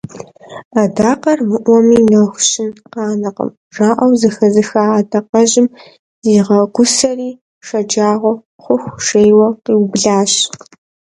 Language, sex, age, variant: Kabardian, female, under 19, Адыгэбзэ (Къэбэрдей, Кирил, псоми зэдай)